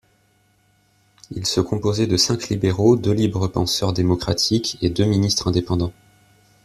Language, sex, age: French, male, 19-29